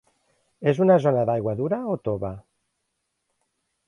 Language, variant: Catalan, Nord-Occidental